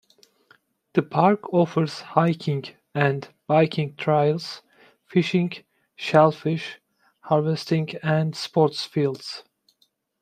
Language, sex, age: English, male, 19-29